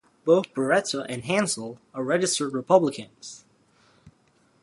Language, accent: English, United States English